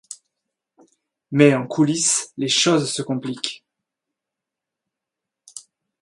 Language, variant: French, Français de métropole